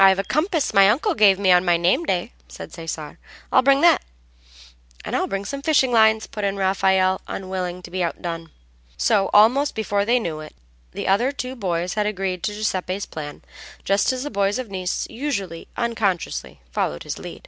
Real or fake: real